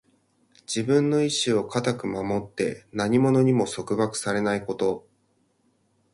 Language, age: Japanese, 30-39